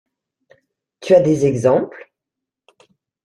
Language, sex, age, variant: French, female, 50-59, Français de métropole